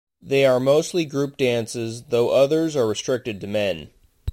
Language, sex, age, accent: English, male, 30-39, United States English